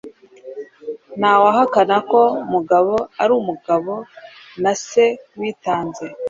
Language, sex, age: Kinyarwanda, female, 30-39